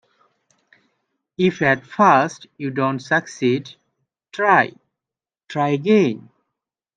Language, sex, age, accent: English, male, 19-29, India and South Asia (India, Pakistan, Sri Lanka)